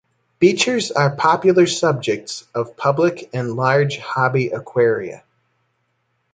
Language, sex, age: English, male, 40-49